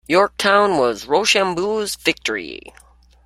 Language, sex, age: English, female, 60-69